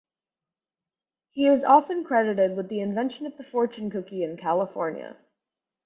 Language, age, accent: English, under 19, United States English